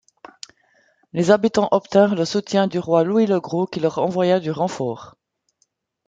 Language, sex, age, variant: French, female, 40-49, Français de métropole